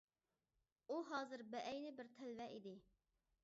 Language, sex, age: Uyghur, male, 19-29